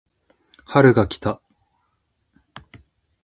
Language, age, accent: Japanese, 19-29, 標準語